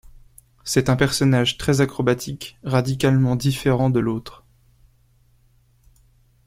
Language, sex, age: French, male, 19-29